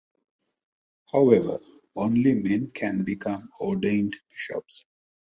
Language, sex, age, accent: English, male, 40-49, India and South Asia (India, Pakistan, Sri Lanka)